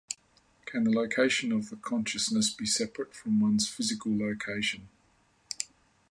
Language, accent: English, Australian English